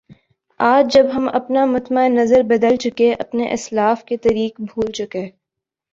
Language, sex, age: Urdu, female, 19-29